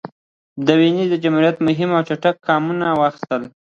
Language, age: Pashto, under 19